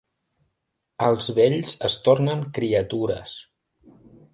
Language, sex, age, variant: Catalan, male, 30-39, Central